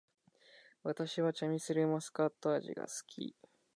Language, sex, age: Japanese, male, 19-29